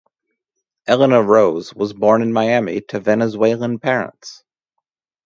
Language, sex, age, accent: English, male, 30-39, United States English